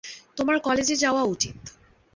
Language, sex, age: Bengali, female, 19-29